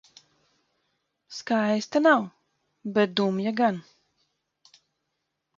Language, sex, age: Latvian, female, 30-39